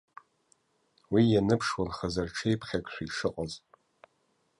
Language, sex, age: Abkhazian, male, 30-39